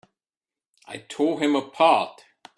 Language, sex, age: English, male, 30-39